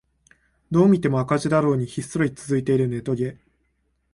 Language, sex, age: Japanese, male, 19-29